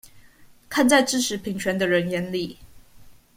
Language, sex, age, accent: Chinese, female, 19-29, 出生地：臺北市